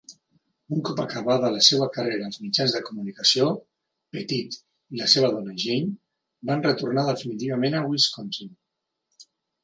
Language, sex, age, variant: Catalan, male, 40-49, Central